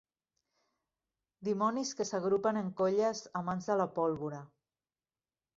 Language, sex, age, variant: Catalan, female, 50-59, Central